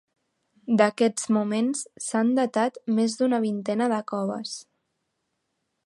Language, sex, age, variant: Catalan, female, under 19, Central